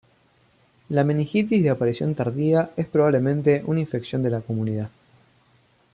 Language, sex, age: Spanish, male, under 19